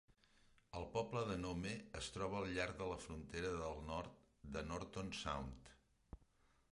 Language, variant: Catalan, Central